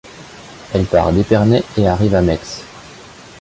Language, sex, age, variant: French, male, 30-39, Français de métropole